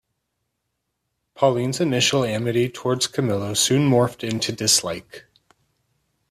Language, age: English, 19-29